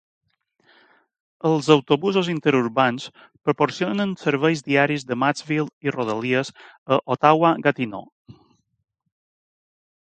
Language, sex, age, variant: Catalan, male, 40-49, Balear